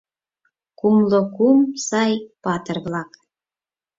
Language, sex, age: Mari, female, 40-49